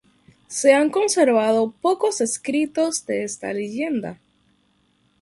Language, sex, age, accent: Spanish, female, under 19, Caribe: Cuba, Venezuela, Puerto Rico, República Dominicana, Panamá, Colombia caribeña, México caribeño, Costa del golfo de México